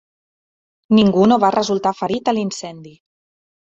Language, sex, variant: Catalan, female, Central